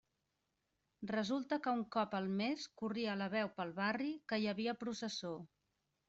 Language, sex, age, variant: Catalan, female, 40-49, Central